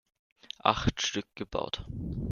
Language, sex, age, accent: German, male, under 19, Österreichisches Deutsch